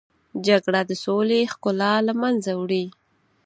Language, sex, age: Pashto, female, 30-39